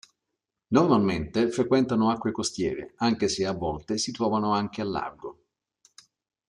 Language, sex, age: Italian, male, 50-59